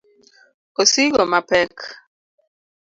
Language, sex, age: Luo (Kenya and Tanzania), female, 30-39